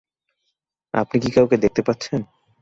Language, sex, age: Bengali, male, 19-29